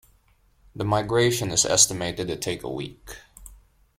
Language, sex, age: English, male, 19-29